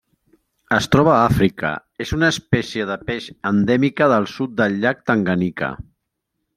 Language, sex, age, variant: Catalan, male, 50-59, Central